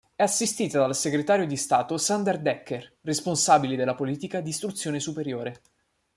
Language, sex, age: Italian, male, 19-29